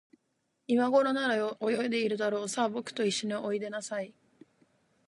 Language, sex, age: Japanese, female, 19-29